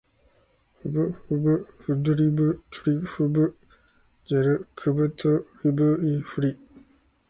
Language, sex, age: Japanese, male, 19-29